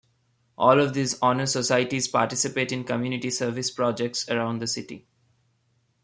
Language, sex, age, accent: English, male, 19-29, India and South Asia (India, Pakistan, Sri Lanka)